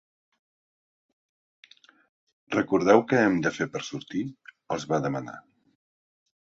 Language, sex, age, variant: Catalan, male, 50-59, Central